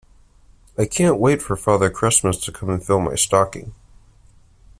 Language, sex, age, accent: English, male, 19-29, United States English